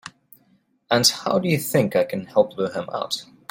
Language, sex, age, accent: English, male, 30-39, Southern African (South Africa, Zimbabwe, Namibia)